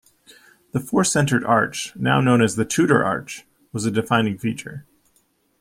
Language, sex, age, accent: English, male, 30-39, United States English